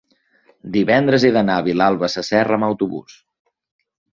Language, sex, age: Catalan, male, 19-29